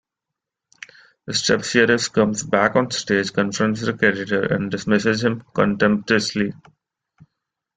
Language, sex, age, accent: English, male, 19-29, India and South Asia (India, Pakistan, Sri Lanka)